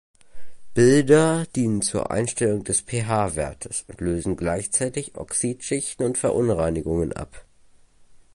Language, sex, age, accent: German, male, under 19, Deutschland Deutsch